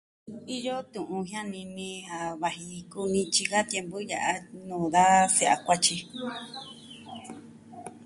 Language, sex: Southwestern Tlaxiaco Mixtec, female